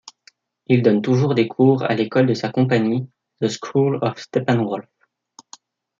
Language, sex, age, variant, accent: French, male, 19-29, Français d'Europe, Français de Suisse